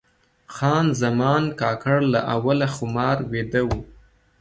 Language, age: Pashto, 19-29